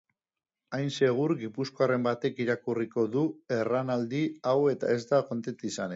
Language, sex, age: Basque, male, 40-49